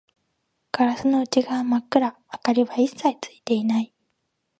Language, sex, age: Japanese, female, 19-29